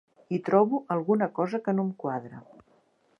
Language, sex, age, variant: Catalan, female, 60-69, Central